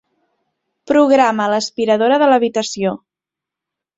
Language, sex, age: Catalan, female, 30-39